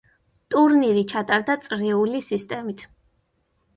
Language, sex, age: Georgian, female, 19-29